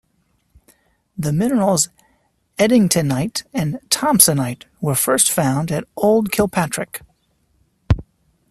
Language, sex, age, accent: English, male, 30-39, United States English